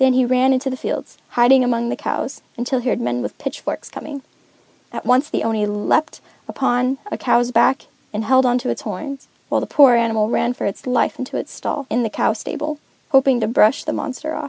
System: none